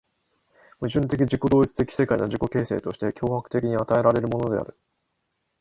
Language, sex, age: Japanese, male, 19-29